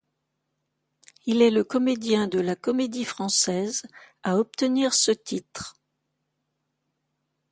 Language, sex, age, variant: French, female, 70-79, Français de métropole